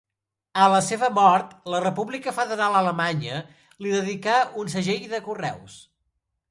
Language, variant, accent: Catalan, Central, central